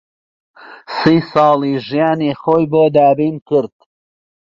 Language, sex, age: Central Kurdish, male, 30-39